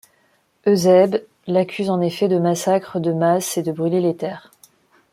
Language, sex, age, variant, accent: French, female, 30-39, Français d'Afrique subsaharienne et des îles africaines, Français de Madagascar